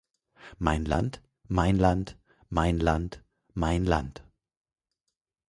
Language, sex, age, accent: German, male, 40-49, Deutschland Deutsch